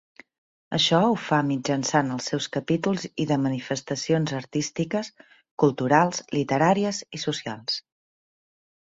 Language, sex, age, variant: Catalan, female, 30-39, Central